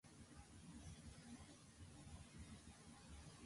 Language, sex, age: English, female, 19-29